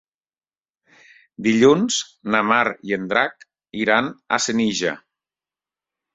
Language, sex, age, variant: Catalan, male, 30-39, Septentrional